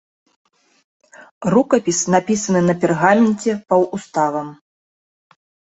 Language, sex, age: Belarusian, female, 30-39